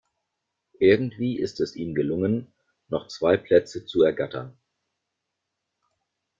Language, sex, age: German, male, 40-49